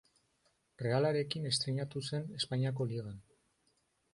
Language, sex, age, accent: Basque, male, 30-39, Erdialdekoa edo Nafarra (Gipuzkoa, Nafarroa)